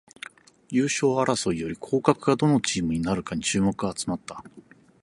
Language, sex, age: Japanese, male, 40-49